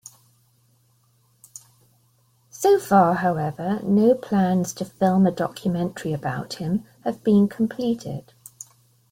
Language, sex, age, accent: English, female, 50-59, England English